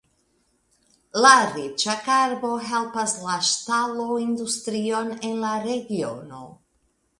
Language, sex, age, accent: Esperanto, female, 50-59, Internacia